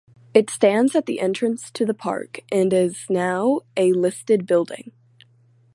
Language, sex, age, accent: English, female, under 19, United States English